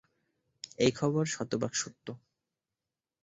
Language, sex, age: Bengali, male, 19-29